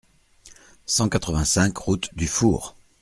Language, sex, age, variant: French, male, 40-49, Français de métropole